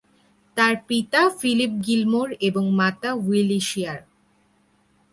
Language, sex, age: Bengali, female, 19-29